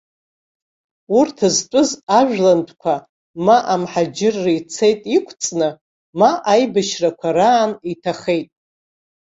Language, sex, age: Abkhazian, female, 60-69